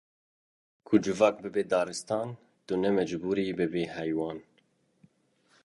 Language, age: Kurdish, 30-39